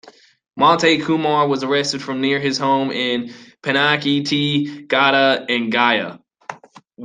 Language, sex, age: English, male, 19-29